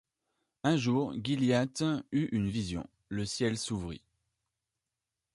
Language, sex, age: French, male, 30-39